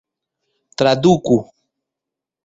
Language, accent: Esperanto, Internacia